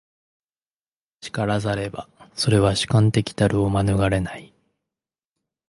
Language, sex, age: Japanese, male, 19-29